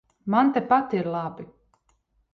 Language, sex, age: Latvian, female, 30-39